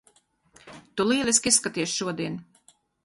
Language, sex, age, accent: Latvian, female, 50-59, Latgaliešu